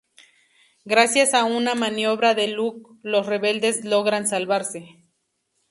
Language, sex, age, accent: Spanish, female, 30-39, México